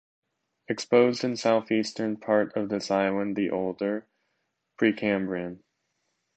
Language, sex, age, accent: English, male, under 19, United States English